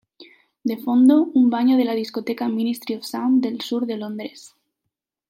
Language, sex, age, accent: Spanish, female, 19-29, España: Centro-Sur peninsular (Madrid, Toledo, Castilla-La Mancha)